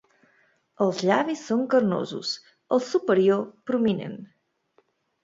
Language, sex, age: Catalan, female, 19-29